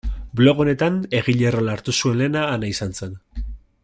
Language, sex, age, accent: Basque, male, 19-29, Erdialdekoa edo Nafarra (Gipuzkoa, Nafarroa)